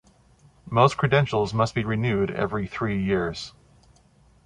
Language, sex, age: English, male, 40-49